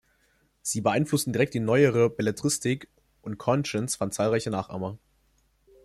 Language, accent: German, Deutschland Deutsch